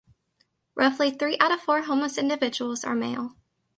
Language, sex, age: English, female, under 19